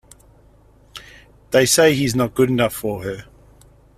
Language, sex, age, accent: English, male, 30-39, Australian English